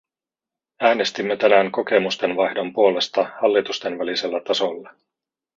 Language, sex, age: Finnish, male, 40-49